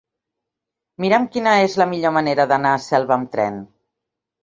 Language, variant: Catalan, Central